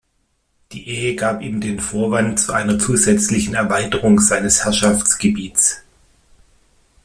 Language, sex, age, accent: German, male, 50-59, Deutschland Deutsch